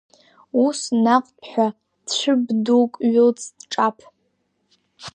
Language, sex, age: Abkhazian, female, under 19